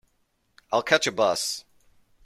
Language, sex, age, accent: English, male, 30-39, United States English